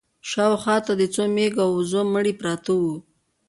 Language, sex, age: Pashto, female, 19-29